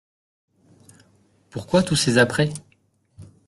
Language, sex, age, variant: French, male, 30-39, Français de métropole